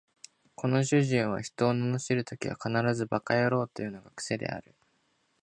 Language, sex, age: Japanese, male, under 19